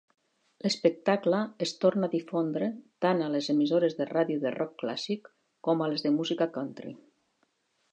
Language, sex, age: Catalan, female, 60-69